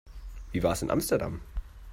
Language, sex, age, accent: German, male, 19-29, Deutschland Deutsch